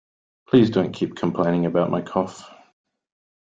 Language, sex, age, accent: English, male, 30-39, Australian English